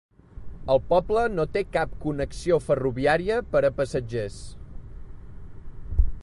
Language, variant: Catalan, Central